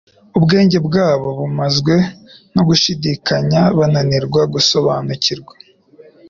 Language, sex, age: Kinyarwanda, male, under 19